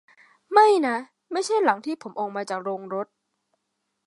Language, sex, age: Thai, female, 19-29